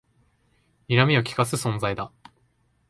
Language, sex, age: Japanese, male, 19-29